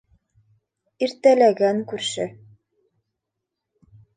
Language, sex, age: Bashkir, female, 19-29